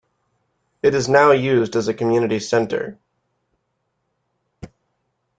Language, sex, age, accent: English, male, 19-29, United States English